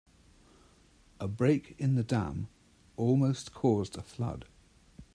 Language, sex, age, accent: English, male, 50-59, England English